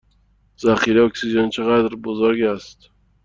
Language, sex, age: Persian, male, 19-29